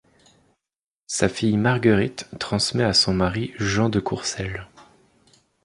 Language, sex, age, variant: French, male, 30-39, Français de métropole